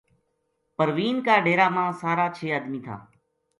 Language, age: Gujari, 40-49